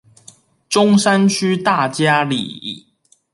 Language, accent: Chinese, 出生地：臺中市